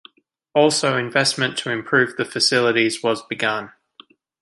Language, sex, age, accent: English, male, 19-29, Australian English